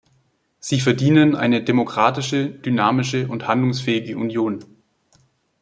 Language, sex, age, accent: German, male, 19-29, Deutschland Deutsch